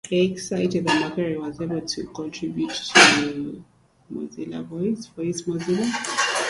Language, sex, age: English, female, 30-39